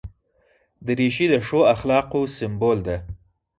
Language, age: Pashto, 19-29